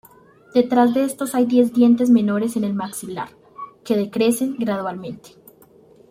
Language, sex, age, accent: Spanish, female, under 19, Andino-Pacífico: Colombia, Perú, Ecuador, oeste de Bolivia y Venezuela andina